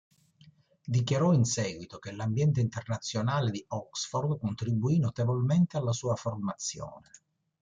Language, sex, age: Italian, male, 60-69